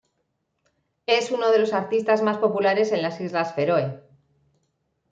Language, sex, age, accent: Spanish, female, 40-49, España: Norte peninsular (Asturias, Castilla y León, Cantabria, País Vasco, Navarra, Aragón, La Rioja, Guadalajara, Cuenca)